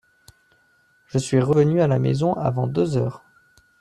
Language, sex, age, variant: French, male, 30-39, Français de métropole